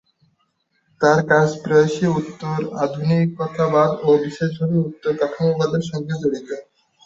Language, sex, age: Bengali, male, 19-29